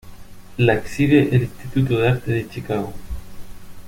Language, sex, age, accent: Spanish, male, 40-49, España: Sur peninsular (Andalucia, Extremadura, Murcia)